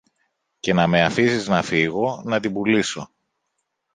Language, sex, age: Greek, male, 50-59